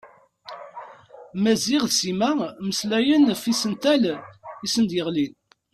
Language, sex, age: Kabyle, male, 30-39